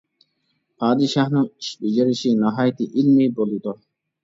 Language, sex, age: Uyghur, male, 19-29